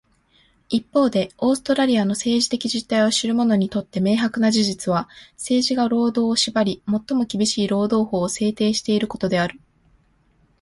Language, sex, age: Japanese, female, 19-29